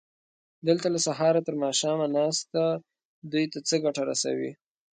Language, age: Pashto, 19-29